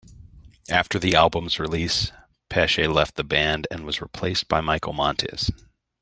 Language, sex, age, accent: English, male, 30-39, United States English